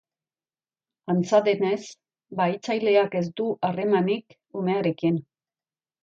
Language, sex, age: Basque, female, 50-59